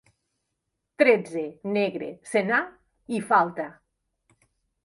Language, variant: Catalan, Central